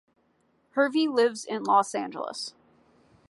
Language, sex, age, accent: English, female, 19-29, United States English